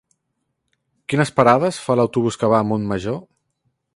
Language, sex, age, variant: Catalan, male, 30-39, Central